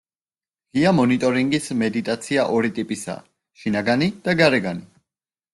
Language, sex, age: Georgian, male, 19-29